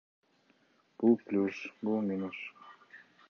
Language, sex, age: Kyrgyz, male, 19-29